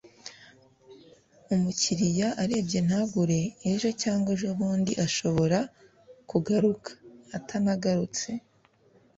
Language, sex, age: Kinyarwanda, female, 19-29